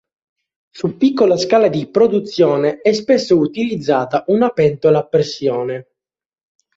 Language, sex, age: Italian, male, 19-29